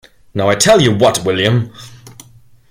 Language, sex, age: English, male, 19-29